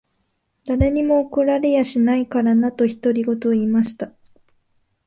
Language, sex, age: Japanese, female, 19-29